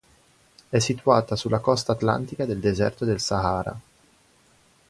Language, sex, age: Italian, male, 19-29